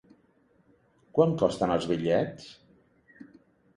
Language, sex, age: Catalan, male, 50-59